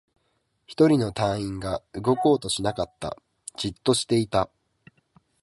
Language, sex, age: Japanese, male, 19-29